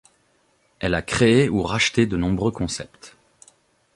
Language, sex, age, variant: French, male, 30-39, Français de métropole